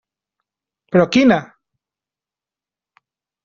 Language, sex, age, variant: Catalan, male, 30-39, Central